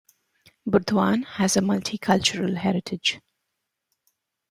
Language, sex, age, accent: English, female, 40-49, England English